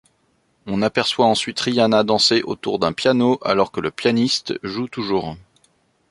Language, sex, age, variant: French, male, 30-39, Français de métropole